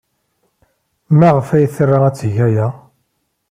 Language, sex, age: Kabyle, male, 30-39